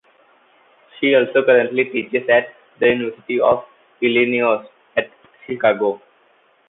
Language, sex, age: English, male, under 19